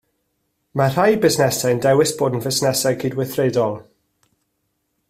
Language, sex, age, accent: Welsh, male, 30-39, Y Deyrnas Unedig Cymraeg